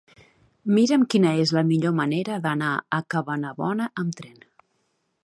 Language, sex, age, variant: Catalan, female, 40-49, Nord-Occidental